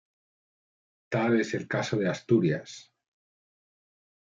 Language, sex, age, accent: Spanish, male, 40-49, España: Norte peninsular (Asturias, Castilla y León, Cantabria, País Vasco, Navarra, Aragón, La Rioja, Guadalajara, Cuenca)